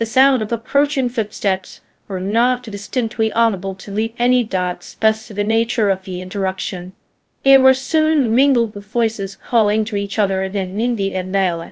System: TTS, VITS